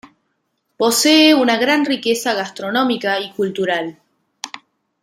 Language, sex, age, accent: Spanish, female, under 19, Rioplatense: Argentina, Uruguay, este de Bolivia, Paraguay